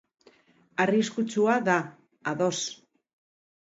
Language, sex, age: Basque, female, 50-59